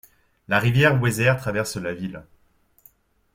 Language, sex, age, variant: French, male, 19-29, Français de métropole